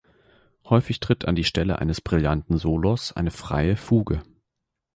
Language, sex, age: German, male, 19-29